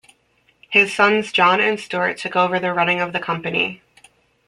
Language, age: English, 30-39